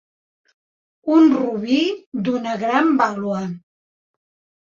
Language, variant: Catalan, Central